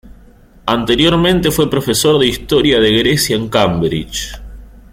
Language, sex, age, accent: Spanish, male, 19-29, Rioplatense: Argentina, Uruguay, este de Bolivia, Paraguay